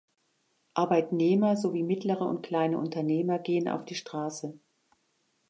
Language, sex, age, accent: German, female, 60-69, Deutschland Deutsch